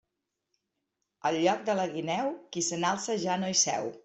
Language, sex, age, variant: Catalan, female, 40-49, Central